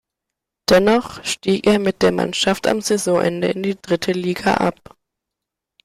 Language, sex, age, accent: German, male, under 19, Deutschland Deutsch